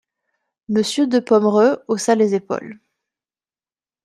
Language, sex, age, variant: French, female, 30-39, Français de métropole